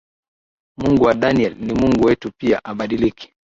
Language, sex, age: Swahili, male, 19-29